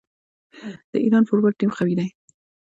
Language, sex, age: Pashto, female, under 19